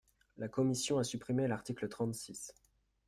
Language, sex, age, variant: French, male, 30-39, Français de métropole